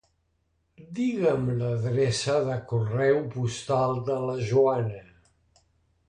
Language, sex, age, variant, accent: Catalan, male, 70-79, Central, central